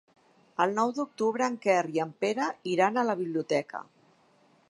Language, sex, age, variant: Catalan, female, 50-59, Central